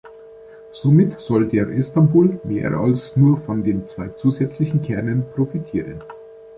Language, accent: German, Deutschland Deutsch